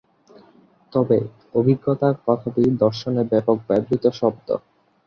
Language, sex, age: Bengali, male, under 19